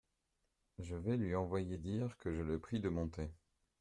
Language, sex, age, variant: French, male, 30-39, Français de métropole